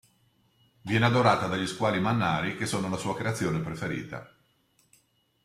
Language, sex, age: Italian, male, 60-69